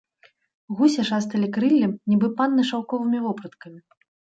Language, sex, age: Belarusian, female, 30-39